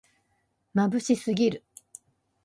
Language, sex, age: Japanese, female, 50-59